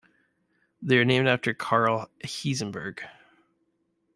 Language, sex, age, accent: English, male, 30-39, Canadian English